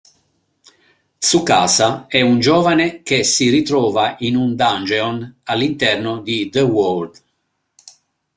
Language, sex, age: Italian, male, 50-59